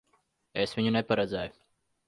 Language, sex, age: Latvian, male, 30-39